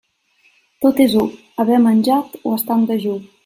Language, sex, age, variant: Catalan, female, 19-29, Central